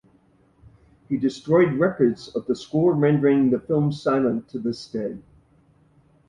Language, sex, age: English, male, 60-69